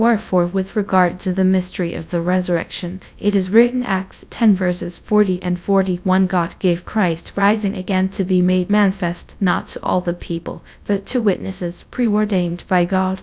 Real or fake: fake